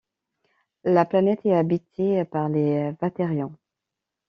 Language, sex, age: French, female, 30-39